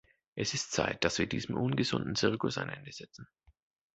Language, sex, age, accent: German, male, 30-39, Deutschland Deutsch